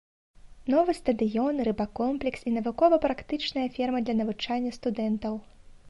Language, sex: Belarusian, female